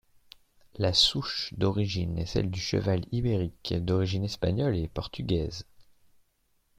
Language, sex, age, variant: French, male, 30-39, Français de métropole